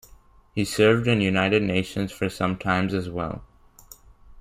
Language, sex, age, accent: English, male, under 19, United States English